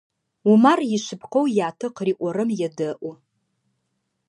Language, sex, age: Adyghe, female, 30-39